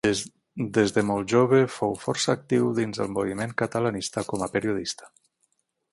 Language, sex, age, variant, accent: Catalan, male, 40-49, Tortosí, nord-occidental